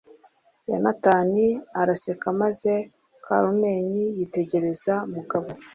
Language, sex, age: Kinyarwanda, female, 19-29